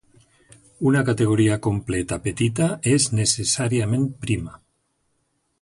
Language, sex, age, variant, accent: Catalan, male, 60-69, Valencià central, valencià